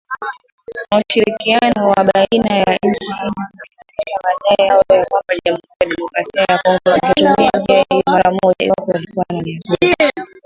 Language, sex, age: Swahili, female, 19-29